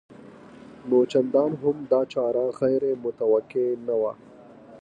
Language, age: Pashto, 19-29